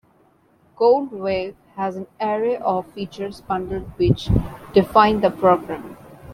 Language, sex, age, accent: English, female, 19-29, India and South Asia (India, Pakistan, Sri Lanka)